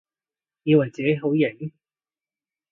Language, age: Cantonese, 40-49